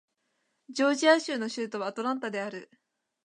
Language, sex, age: Japanese, female, 19-29